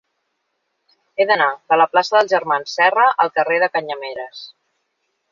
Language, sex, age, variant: Catalan, female, 30-39, Central